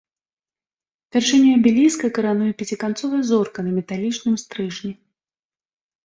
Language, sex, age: Belarusian, female, 30-39